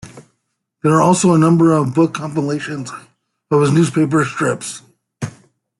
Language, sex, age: English, male, 50-59